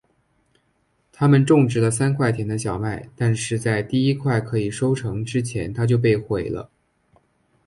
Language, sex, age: Chinese, male, 19-29